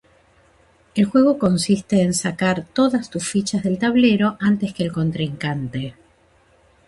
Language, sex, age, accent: Spanish, female, 60-69, Rioplatense: Argentina, Uruguay, este de Bolivia, Paraguay